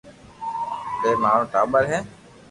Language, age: Loarki, 40-49